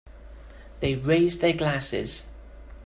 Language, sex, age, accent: English, male, 50-59, Welsh English